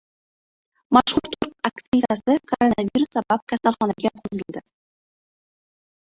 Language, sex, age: Uzbek, female, 19-29